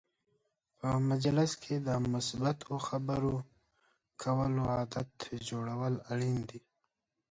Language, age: Pashto, 19-29